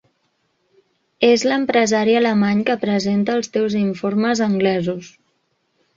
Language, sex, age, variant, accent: Catalan, female, 19-29, Central, central